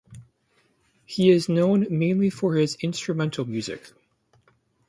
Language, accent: English, United States English